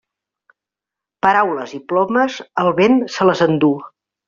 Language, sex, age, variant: Catalan, female, 50-59, Central